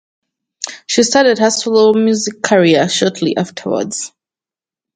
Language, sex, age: English, female, 19-29